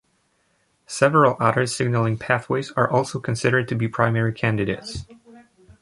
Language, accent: English, United States English